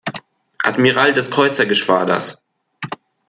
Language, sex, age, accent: German, male, under 19, Deutschland Deutsch